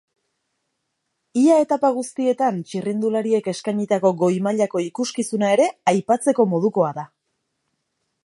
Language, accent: Basque, Erdialdekoa edo Nafarra (Gipuzkoa, Nafarroa)